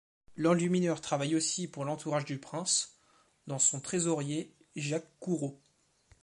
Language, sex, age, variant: French, male, 19-29, Français de métropole